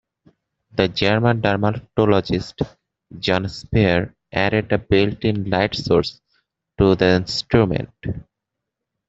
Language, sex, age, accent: English, male, 19-29, United States English